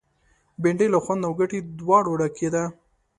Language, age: Pashto, 19-29